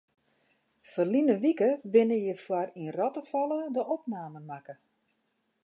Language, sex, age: Western Frisian, female, 60-69